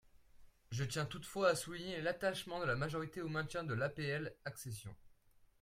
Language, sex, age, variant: French, male, 19-29, Français de métropole